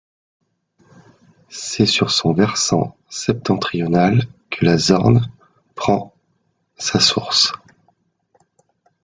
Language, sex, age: French, male, 30-39